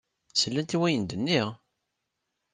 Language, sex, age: Kabyle, male, 30-39